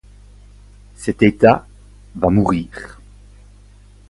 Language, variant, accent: French, Français d'Europe, Français de Belgique